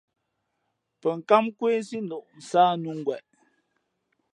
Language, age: Fe'fe', 19-29